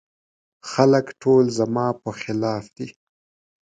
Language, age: Pashto, 19-29